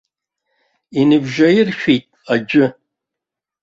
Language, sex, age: Abkhazian, male, 60-69